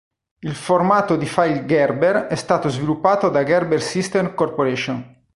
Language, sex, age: Italian, male, 40-49